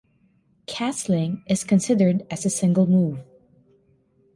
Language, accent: English, Filipino